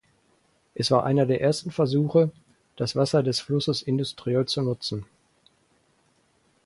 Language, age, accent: German, 60-69, Deutschland Deutsch